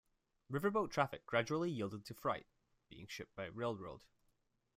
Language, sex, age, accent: English, male, 19-29, England English